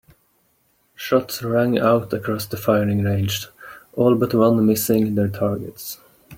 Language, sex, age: English, male, 30-39